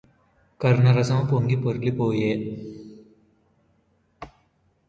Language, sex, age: Telugu, male, under 19